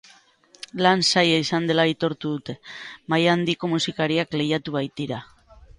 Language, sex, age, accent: Basque, female, 40-49, Mendebalekoa (Araba, Bizkaia, Gipuzkoako mendebaleko herri batzuk)